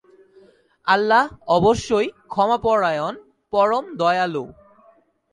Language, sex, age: Bengali, male, 19-29